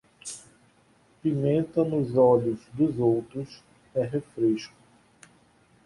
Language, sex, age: Portuguese, male, 30-39